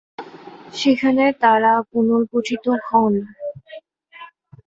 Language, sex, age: Bengali, female, 19-29